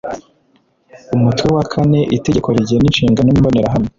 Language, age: Kinyarwanda, 19-29